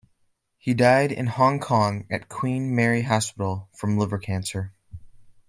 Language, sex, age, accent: English, male, under 19, United States English